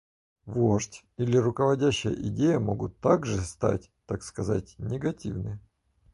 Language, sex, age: Russian, male, 30-39